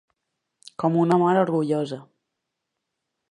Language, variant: Catalan, Balear